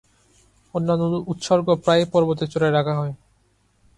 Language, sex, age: Bengali, male, 19-29